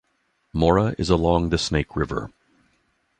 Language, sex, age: English, male, 60-69